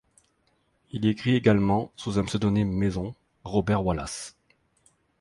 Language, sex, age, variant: French, male, 40-49, Français de métropole